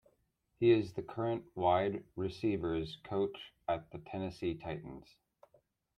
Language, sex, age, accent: English, male, 40-49, United States English